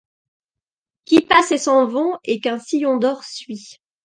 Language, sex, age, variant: French, female, 40-49, Français de métropole